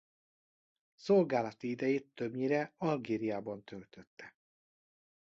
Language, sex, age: Hungarian, male, 40-49